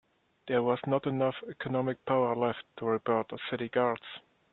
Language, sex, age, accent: English, male, 19-29, England English